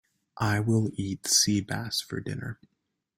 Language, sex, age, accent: English, male, under 19, United States English